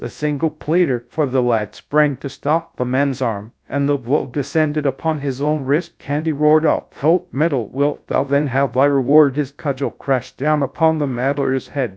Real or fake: fake